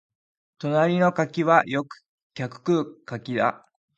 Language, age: Japanese, 19-29